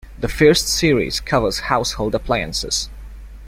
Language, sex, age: English, male, 19-29